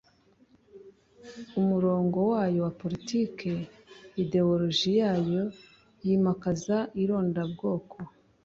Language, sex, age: Kinyarwanda, female, 19-29